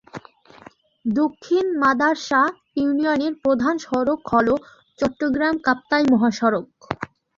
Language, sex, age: Bengali, female, under 19